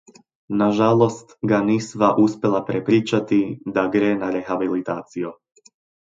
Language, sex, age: Slovenian, male, 19-29